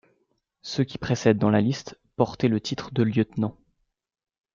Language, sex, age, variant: French, male, 19-29, Français de métropole